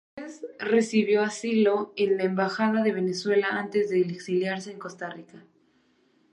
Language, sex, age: Spanish, female, 19-29